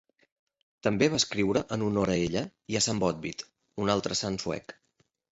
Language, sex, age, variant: Catalan, male, 30-39, Central